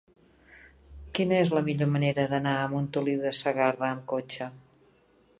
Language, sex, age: Catalan, female, 50-59